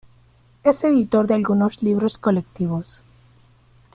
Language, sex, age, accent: Spanish, female, 30-39, América central